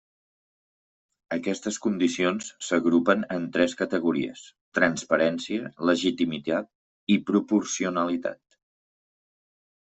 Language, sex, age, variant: Catalan, male, 40-49, Central